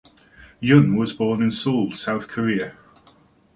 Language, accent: English, England English